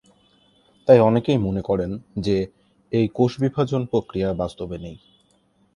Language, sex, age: Bengali, male, 19-29